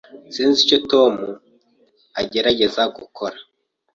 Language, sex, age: Kinyarwanda, male, 19-29